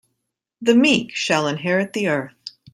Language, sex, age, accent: English, female, 50-59, United States English